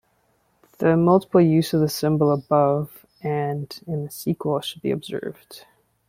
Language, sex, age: English, female, 30-39